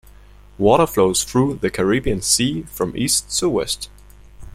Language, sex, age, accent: English, male, under 19, United States English